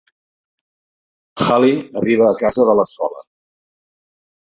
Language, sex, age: Catalan, male, 50-59